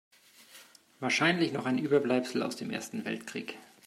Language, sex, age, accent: German, male, 30-39, Deutschland Deutsch